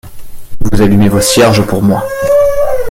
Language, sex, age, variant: French, male, 30-39, Français de métropole